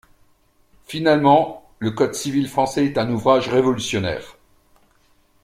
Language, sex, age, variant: French, male, 40-49, Français de métropole